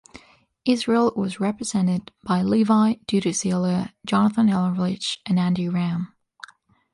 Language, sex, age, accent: English, female, 19-29, United States English